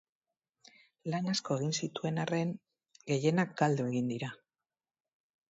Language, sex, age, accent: Basque, female, 50-59, Mendebalekoa (Araba, Bizkaia, Gipuzkoako mendebaleko herri batzuk)